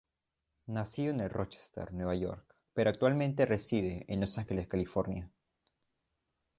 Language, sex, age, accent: Spanish, male, under 19, Andino-Pacífico: Colombia, Perú, Ecuador, oeste de Bolivia y Venezuela andina